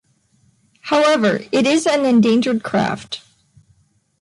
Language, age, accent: English, 19-29, United States English